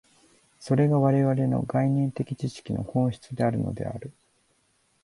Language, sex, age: Japanese, male, 19-29